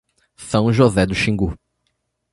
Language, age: Portuguese, 19-29